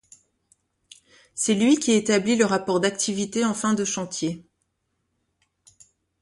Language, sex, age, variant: French, female, 40-49, Français de métropole